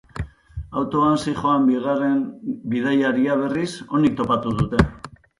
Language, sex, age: Basque, male, 50-59